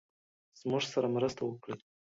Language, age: Pashto, under 19